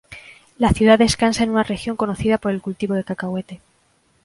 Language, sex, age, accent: Spanish, female, 30-39, España: Centro-Sur peninsular (Madrid, Toledo, Castilla-La Mancha)